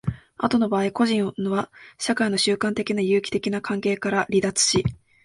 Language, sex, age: Japanese, female, under 19